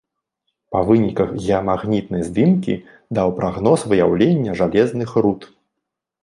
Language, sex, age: Belarusian, male, 30-39